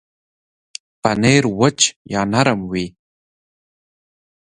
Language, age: Pashto, 30-39